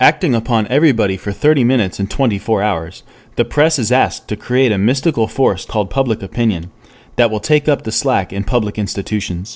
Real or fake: real